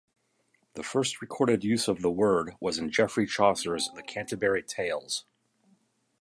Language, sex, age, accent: English, male, 50-59, United States English